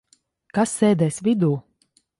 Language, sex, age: Latvian, female, 30-39